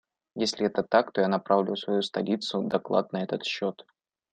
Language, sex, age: Russian, male, 19-29